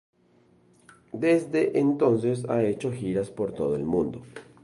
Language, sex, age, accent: Spanish, male, 19-29, Andino-Pacífico: Colombia, Perú, Ecuador, oeste de Bolivia y Venezuela andina